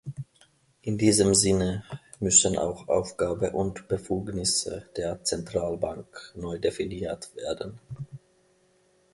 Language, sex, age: German, male, 30-39